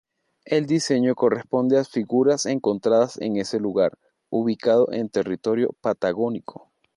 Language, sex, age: Spanish, male, 19-29